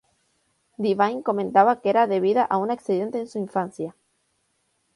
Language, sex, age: Spanish, female, 19-29